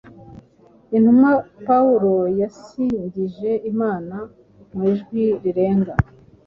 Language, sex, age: Kinyarwanda, female, 40-49